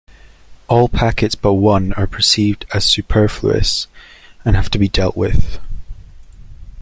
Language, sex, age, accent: English, male, under 19, Scottish English